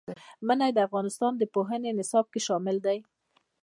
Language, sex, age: Pashto, female, 30-39